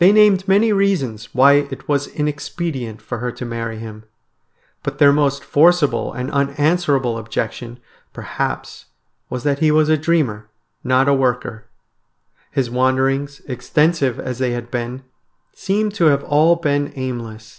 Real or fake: real